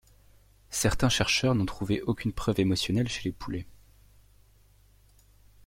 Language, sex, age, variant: French, male, 19-29, Français de métropole